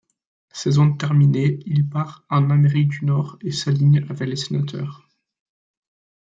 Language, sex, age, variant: French, male, under 19, Français de métropole